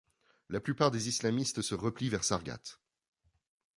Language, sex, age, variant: French, male, 40-49, Français de métropole